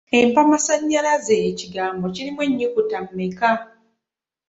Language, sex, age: Ganda, female, 19-29